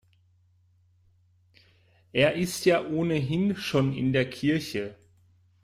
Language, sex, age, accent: German, male, 30-39, Deutschland Deutsch